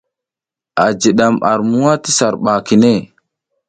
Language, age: South Giziga, 30-39